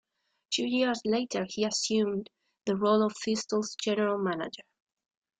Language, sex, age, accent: English, female, 19-29, England English